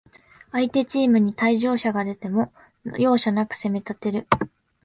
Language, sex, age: Japanese, female, 19-29